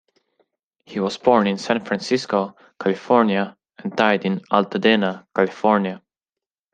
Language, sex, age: English, male, 19-29